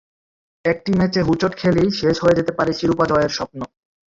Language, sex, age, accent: Bengali, male, 19-29, Bangladeshi; শুদ্ধ বাংলা